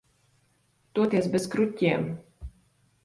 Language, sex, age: Latvian, female, 19-29